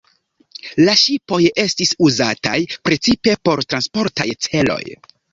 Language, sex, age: Esperanto, male, 19-29